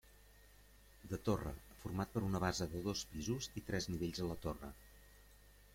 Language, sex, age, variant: Catalan, male, 50-59, Central